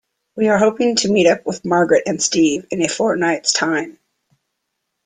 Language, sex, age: English, female, 50-59